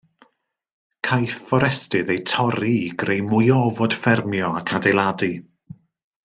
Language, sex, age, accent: Welsh, male, 30-39, Y Deyrnas Unedig Cymraeg